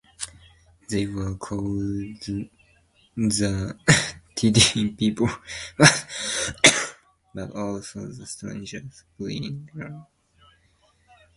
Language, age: English, 19-29